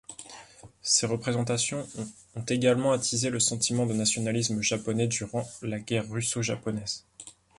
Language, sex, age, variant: French, male, 19-29, Français de métropole